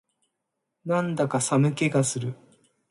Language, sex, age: Japanese, male, 40-49